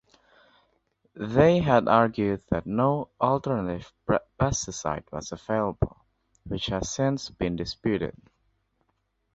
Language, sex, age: English, male, under 19